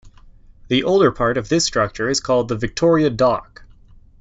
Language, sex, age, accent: English, male, 30-39, Canadian English